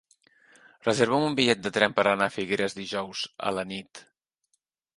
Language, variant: Catalan, Central